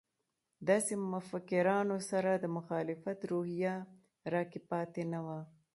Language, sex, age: Pashto, female, 30-39